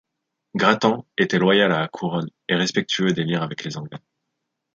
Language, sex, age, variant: French, male, 19-29, Français de métropole